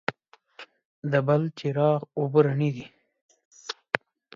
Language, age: Pashto, 19-29